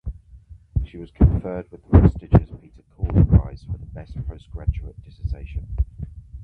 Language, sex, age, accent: English, male, 40-49, England English